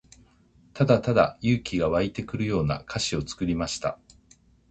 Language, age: Japanese, 40-49